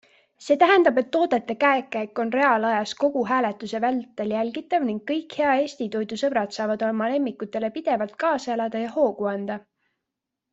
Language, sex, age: Estonian, female, 19-29